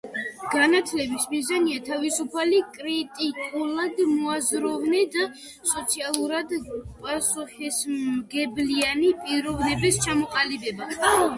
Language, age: Georgian, 30-39